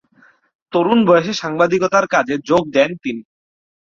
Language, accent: Bengali, Native